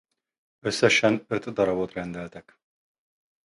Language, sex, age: Hungarian, male, 40-49